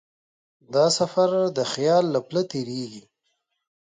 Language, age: Pashto, 30-39